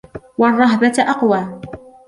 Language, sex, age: Arabic, female, 19-29